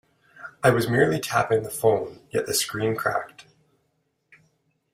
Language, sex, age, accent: English, male, 30-39, Canadian English